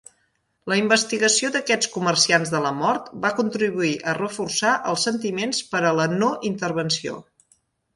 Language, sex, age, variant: Catalan, female, 40-49, Central